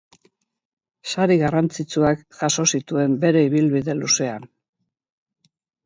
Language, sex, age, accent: Basque, female, 70-79, Mendebalekoa (Araba, Bizkaia, Gipuzkoako mendebaleko herri batzuk)